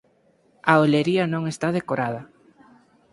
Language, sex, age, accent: Galician, male, 19-29, Central (gheada)